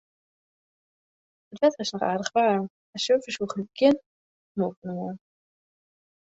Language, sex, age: Western Frisian, female, under 19